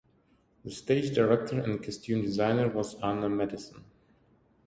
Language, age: English, 40-49